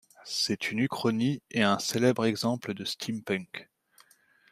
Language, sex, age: French, male, 30-39